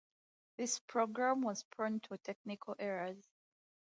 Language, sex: English, female